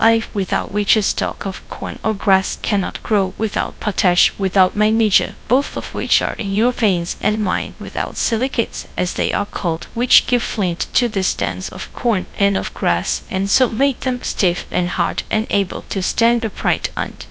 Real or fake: fake